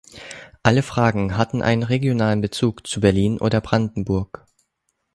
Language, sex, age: German, male, under 19